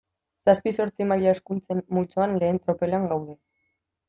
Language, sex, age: Basque, female, 19-29